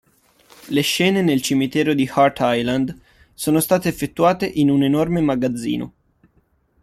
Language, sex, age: Italian, male, 19-29